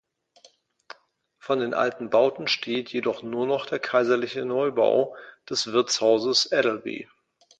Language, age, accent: German, 50-59, Deutschland Deutsch